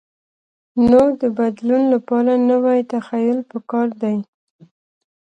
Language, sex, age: Pashto, female, 19-29